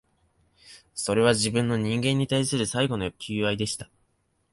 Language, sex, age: Japanese, male, 19-29